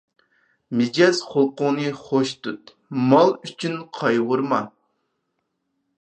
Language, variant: Uyghur, ئۇيغۇر تىلى